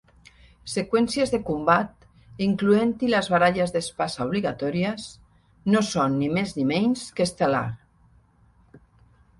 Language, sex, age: Catalan, female, 50-59